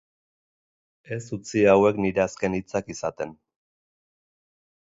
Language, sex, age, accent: Basque, male, 30-39, Erdialdekoa edo Nafarra (Gipuzkoa, Nafarroa)